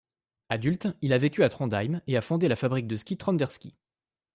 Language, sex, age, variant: French, male, 19-29, Français de métropole